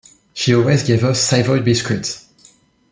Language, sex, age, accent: English, male, 19-29, United States English